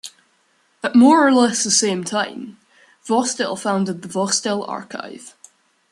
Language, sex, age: English, male, under 19